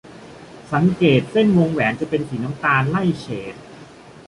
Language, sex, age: Thai, male, 40-49